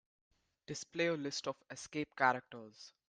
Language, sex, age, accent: English, male, under 19, India and South Asia (India, Pakistan, Sri Lanka)